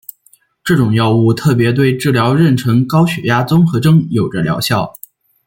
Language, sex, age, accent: Chinese, male, 19-29, 出生地：山西省